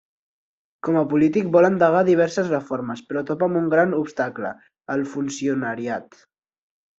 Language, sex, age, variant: Catalan, male, 40-49, Central